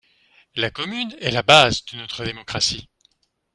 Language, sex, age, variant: French, male, 40-49, Français de métropole